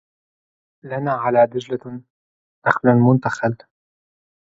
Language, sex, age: Arabic, male, 19-29